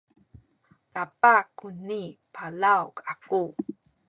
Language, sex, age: Sakizaya, female, 30-39